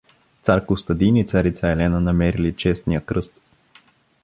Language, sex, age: Bulgarian, male, 19-29